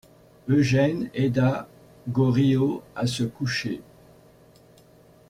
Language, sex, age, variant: French, male, 60-69, Français de métropole